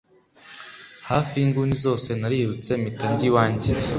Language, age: Kinyarwanda, under 19